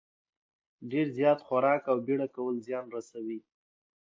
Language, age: Pashto, 30-39